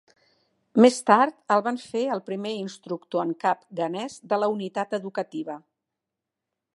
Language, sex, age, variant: Catalan, female, 50-59, Central